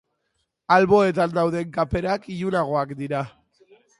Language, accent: Basque, Mendebalekoa (Araba, Bizkaia, Gipuzkoako mendebaleko herri batzuk)